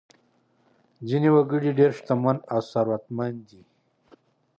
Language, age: Pashto, 40-49